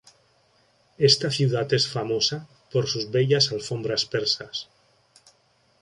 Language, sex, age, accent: Spanish, male, 50-59, España: Norte peninsular (Asturias, Castilla y León, Cantabria, País Vasco, Navarra, Aragón, La Rioja, Guadalajara, Cuenca)